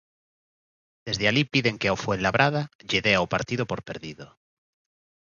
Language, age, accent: Galician, 40-49, Oriental (común en zona oriental)